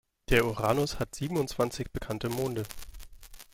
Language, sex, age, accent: German, male, 30-39, Deutschland Deutsch